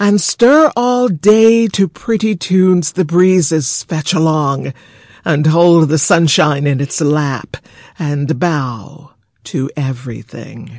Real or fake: real